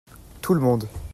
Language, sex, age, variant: French, male, under 19, Français de métropole